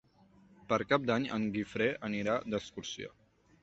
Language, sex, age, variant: Catalan, male, 19-29, Central